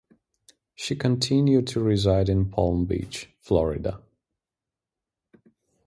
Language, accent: English, England English